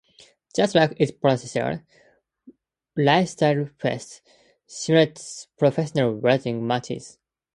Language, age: English, under 19